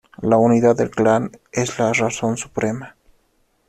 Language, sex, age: Spanish, male, 19-29